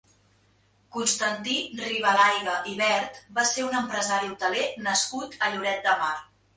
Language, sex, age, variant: Catalan, female, 30-39, Central